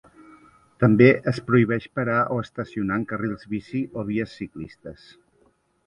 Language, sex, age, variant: Catalan, male, 50-59, Central